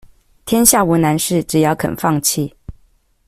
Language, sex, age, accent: Chinese, female, 19-29, 出生地：臺北市